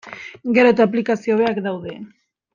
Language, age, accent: Basque, 19-29, Mendebalekoa (Araba, Bizkaia, Gipuzkoako mendebaleko herri batzuk)